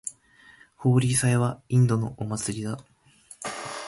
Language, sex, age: Japanese, male, 19-29